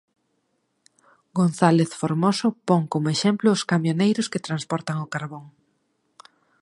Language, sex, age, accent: Galician, female, 30-39, Normativo (estándar)